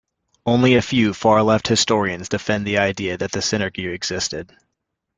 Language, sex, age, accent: English, male, 30-39, United States English